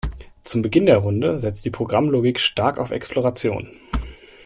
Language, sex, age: German, male, 19-29